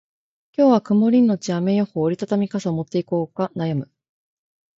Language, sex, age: Japanese, female, 30-39